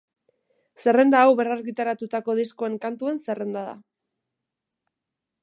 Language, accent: Basque, Mendebalekoa (Araba, Bizkaia, Gipuzkoako mendebaleko herri batzuk)